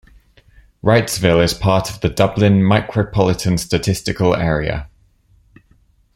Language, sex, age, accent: English, male, 30-39, England English